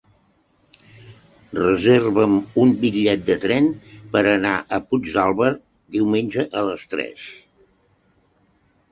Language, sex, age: Catalan, male, 70-79